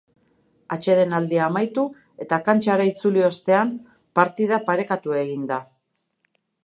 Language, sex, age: Basque, female, 50-59